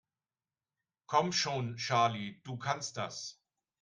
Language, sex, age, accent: German, male, 60-69, Deutschland Deutsch